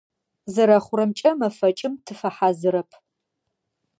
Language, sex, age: Adyghe, female, 30-39